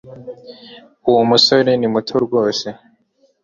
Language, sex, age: Kinyarwanda, male, 19-29